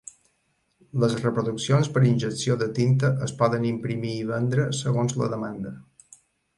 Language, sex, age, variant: Catalan, male, 50-59, Balear